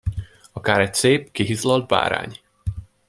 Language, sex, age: Hungarian, male, 19-29